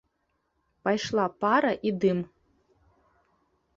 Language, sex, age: Belarusian, female, 30-39